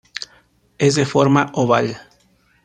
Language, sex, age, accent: Spanish, male, 19-29, México